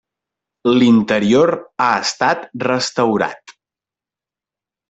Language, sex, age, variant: Catalan, male, 19-29, Central